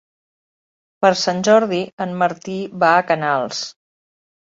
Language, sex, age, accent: Catalan, female, 50-59, Català central